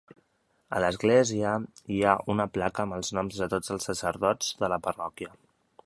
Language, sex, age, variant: Catalan, male, 19-29, Central